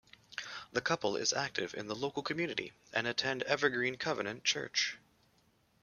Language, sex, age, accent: English, male, 30-39, Canadian English